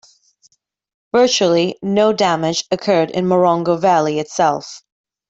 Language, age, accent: English, 30-39, England English